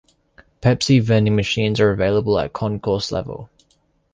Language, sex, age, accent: English, male, under 19, Australian English